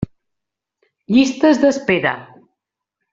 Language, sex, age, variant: Catalan, female, 60-69, Central